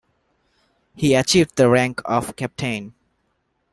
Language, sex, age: English, male, 19-29